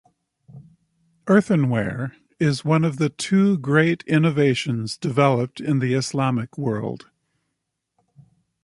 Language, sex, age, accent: English, male, 60-69, Canadian English